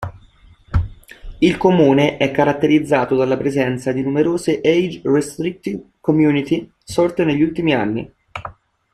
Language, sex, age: Italian, male, 30-39